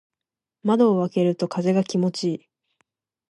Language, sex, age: Japanese, female, 19-29